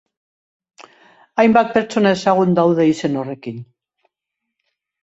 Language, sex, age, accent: Basque, female, 70-79, Mendebalekoa (Araba, Bizkaia, Gipuzkoako mendebaleko herri batzuk)